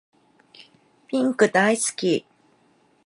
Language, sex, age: Japanese, female, 19-29